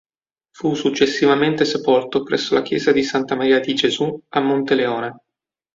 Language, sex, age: Italian, male, 30-39